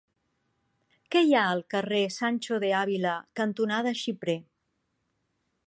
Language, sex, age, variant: Catalan, female, 40-49, Central